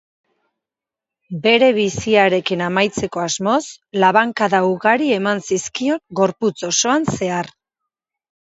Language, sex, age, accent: Basque, female, 40-49, Erdialdekoa edo Nafarra (Gipuzkoa, Nafarroa)